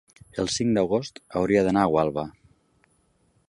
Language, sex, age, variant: Catalan, male, 40-49, Nord-Occidental